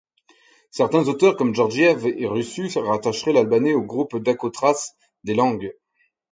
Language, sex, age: French, male, 30-39